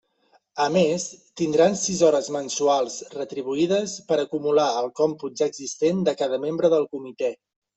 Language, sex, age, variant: Catalan, male, 30-39, Central